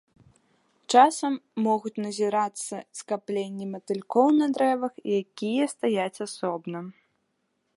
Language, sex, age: Belarusian, female, 19-29